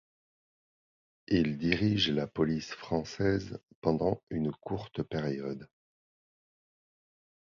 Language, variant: French, Français de métropole